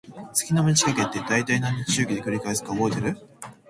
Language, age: Japanese, 19-29